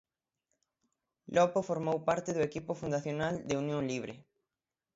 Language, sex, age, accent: Galician, male, 19-29, Atlántico (seseo e gheada); Normativo (estándar)